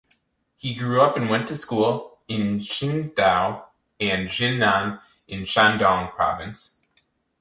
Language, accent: English, United States English